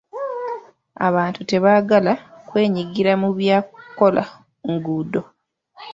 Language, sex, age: Ganda, female, 30-39